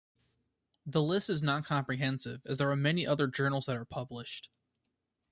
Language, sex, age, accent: English, male, under 19, United States English